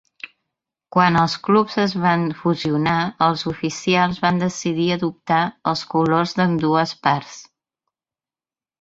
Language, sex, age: Catalan, female, 50-59